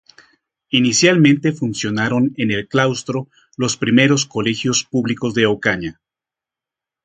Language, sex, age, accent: Spanish, male, 50-59, México